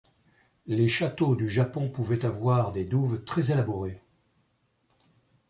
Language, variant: French, Français de métropole